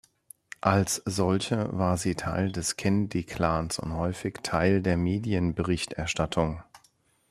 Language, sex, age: German, male, 30-39